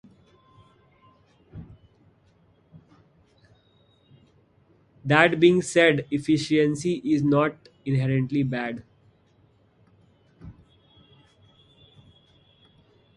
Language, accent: English, India and South Asia (India, Pakistan, Sri Lanka)